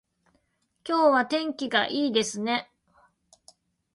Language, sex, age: Japanese, female, 40-49